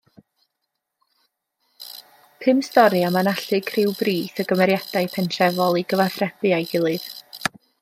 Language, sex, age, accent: Welsh, female, 19-29, Y Deyrnas Unedig Cymraeg